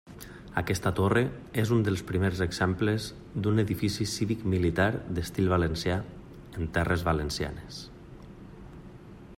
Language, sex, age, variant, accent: Catalan, male, 30-39, Valencià meridional, valencià